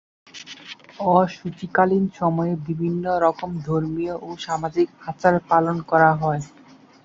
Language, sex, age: Bengali, male, 19-29